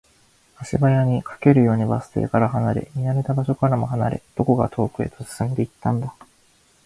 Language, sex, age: Japanese, male, 19-29